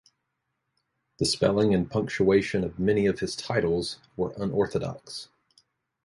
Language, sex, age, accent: English, male, 30-39, United States English